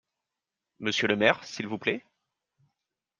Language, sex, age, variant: French, male, 19-29, Français de métropole